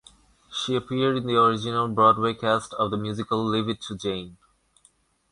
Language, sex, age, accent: English, male, 19-29, India and South Asia (India, Pakistan, Sri Lanka)